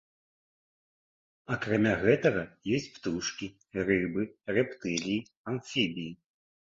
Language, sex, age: Belarusian, male, 30-39